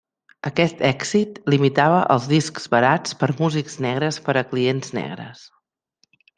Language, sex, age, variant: Catalan, female, 40-49, Central